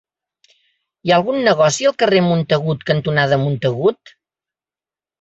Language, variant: Catalan, Central